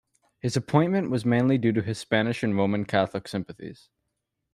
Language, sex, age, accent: English, male, under 19, Canadian English